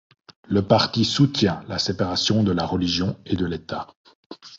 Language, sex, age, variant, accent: French, male, 40-49, Français d'Europe, Français de Suisse